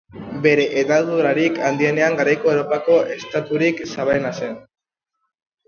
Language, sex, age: Basque, female, 30-39